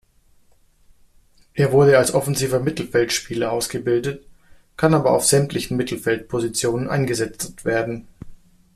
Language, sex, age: German, male, 30-39